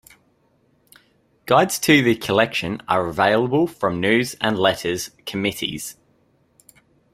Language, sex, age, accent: English, male, 19-29, Australian English